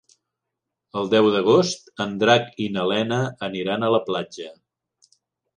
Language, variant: Catalan, Central